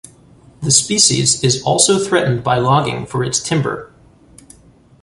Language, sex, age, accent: English, male, 30-39, United States English